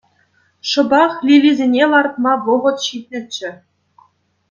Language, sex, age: Chuvash, male, 19-29